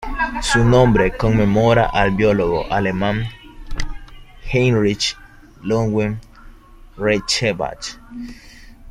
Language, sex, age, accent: Spanish, male, 19-29, México